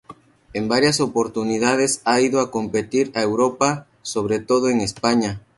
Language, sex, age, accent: Spanish, male, 30-39, México